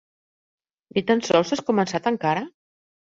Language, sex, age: Catalan, female, 50-59